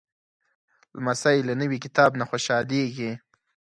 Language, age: Pashto, 19-29